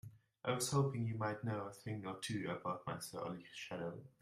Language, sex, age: English, male, 19-29